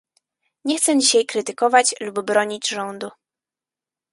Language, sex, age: Polish, female, 19-29